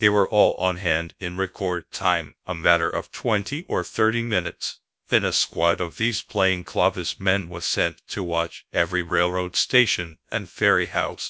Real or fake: fake